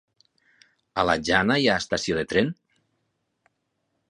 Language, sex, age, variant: Catalan, male, 50-59, Septentrional